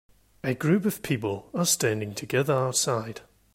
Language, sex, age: English, male, 19-29